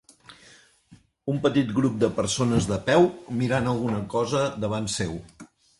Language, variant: Catalan, Central